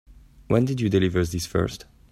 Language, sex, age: English, male, 19-29